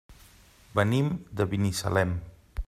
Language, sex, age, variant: Catalan, male, 40-49, Central